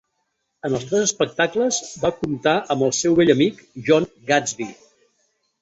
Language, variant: Catalan, Central